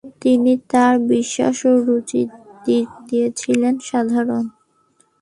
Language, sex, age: Bengali, female, 19-29